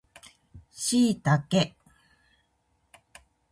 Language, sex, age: Japanese, female, 40-49